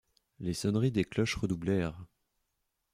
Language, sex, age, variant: French, male, 19-29, Français de métropole